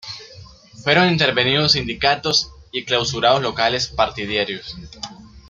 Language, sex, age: Spanish, male, under 19